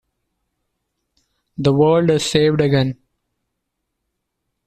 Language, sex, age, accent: English, male, 40-49, India and South Asia (India, Pakistan, Sri Lanka)